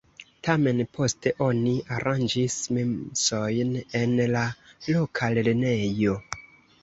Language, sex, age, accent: Esperanto, male, 19-29, Internacia